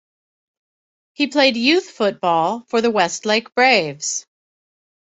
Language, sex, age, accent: English, female, 50-59, United States English